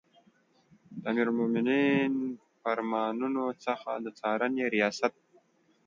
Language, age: Pashto, 19-29